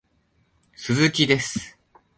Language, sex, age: Japanese, male, 19-29